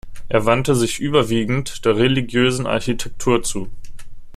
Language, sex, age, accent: German, male, 19-29, Deutschland Deutsch